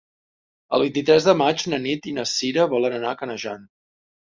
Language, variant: Catalan, Central